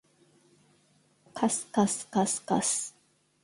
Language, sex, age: Japanese, female, 30-39